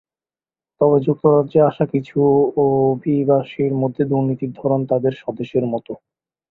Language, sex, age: Bengali, male, 19-29